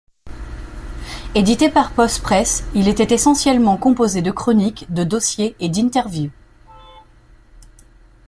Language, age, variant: French, 40-49, Français de métropole